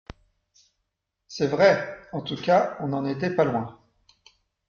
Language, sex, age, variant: French, male, 40-49, Français de métropole